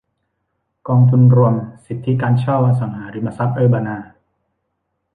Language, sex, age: Thai, male, 19-29